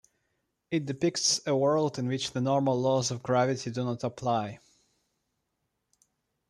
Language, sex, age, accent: English, male, 30-39, United States English